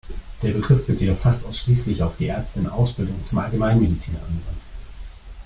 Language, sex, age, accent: German, male, 30-39, Deutschland Deutsch